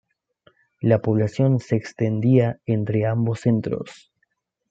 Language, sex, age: Spanish, male, 19-29